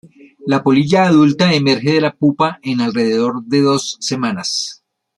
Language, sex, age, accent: Spanish, male, 60-69, Caribe: Cuba, Venezuela, Puerto Rico, República Dominicana, Panamá, Colombia caribeña, México caribeño, Costa del golfo de México